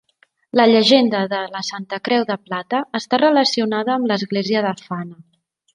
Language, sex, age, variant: Catalan, female, 30-39, Central